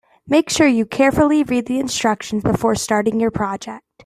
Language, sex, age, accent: English, female, under 19, United States English